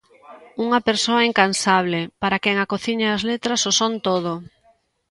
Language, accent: Galician, Normativo (estándar)